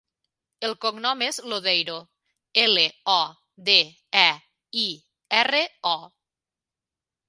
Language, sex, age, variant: Catalan, female, 40-49, Nord-Occidental